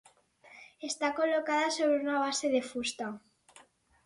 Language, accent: Catalan, valencià